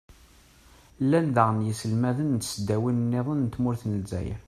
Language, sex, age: Kabyle, male, 30-39